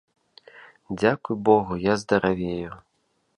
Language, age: Belarusian, 30-39